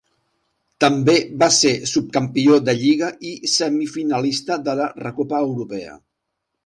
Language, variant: Catalan, Central